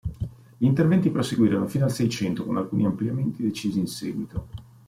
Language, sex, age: Italian, male, 40-49